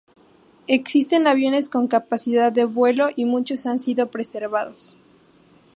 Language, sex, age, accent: Spanish, female, 19-29, México